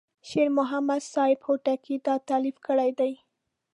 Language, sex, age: Pashto, female, 19-29